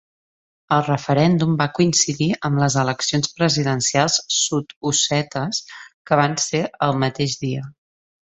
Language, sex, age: Catalan, female, 30-39